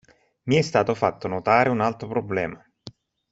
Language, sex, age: Italian, male, 30-39